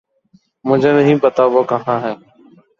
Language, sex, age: Urdu, male, 19-29